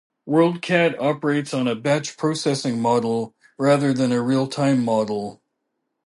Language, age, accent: English, 50-59, Canadian English